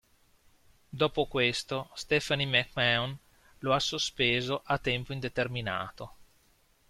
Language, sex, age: Italian, male, 30-39